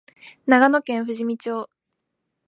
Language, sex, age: Japanese, female, 19-29